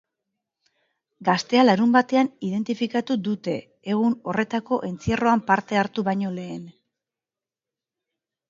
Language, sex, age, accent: Basque, female, 50-59, Mendebalekoa (Araba, Bizkaia, Gipuzkoako mendebaleko herri batzuk)